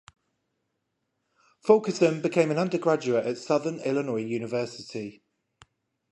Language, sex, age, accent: English, male, 30-39, England English